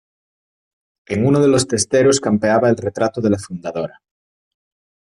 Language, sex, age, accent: Spanish, male, 30-39, España: Norte peninsular (Asturias, Castilla y León, Cantabria, País Vasco, Navarra, Aragón, La Rioja, Guadalajara, Cuenca)